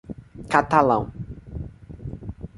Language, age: Portuguese, under 19